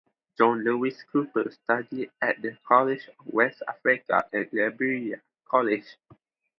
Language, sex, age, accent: English, male, 19-29, Malaysian English